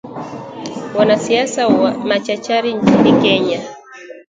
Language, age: Swahili, 19-29